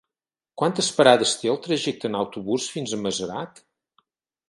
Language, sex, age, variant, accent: Catalan, male, 50-59, Central, Girona